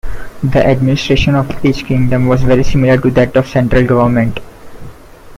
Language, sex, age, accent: English, male, 19-29, India and South Asia (India, Pakistan, Sri Lanka)